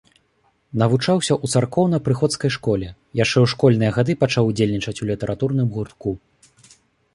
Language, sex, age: Belarusian, male, 19-29